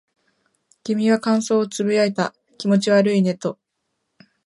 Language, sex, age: Japanese, female, 19-29